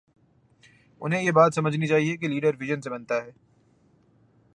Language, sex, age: Urdu, male, 19-29